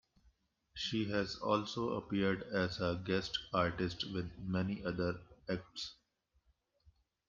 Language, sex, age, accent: English, male, 40-49, India and South Asia (India, Pakistan, Sri Lanka)